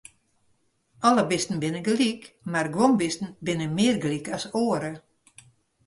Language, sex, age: Western Frisian, female, 60-69